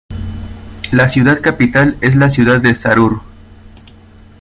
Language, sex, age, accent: Spanish, male, 19-29, México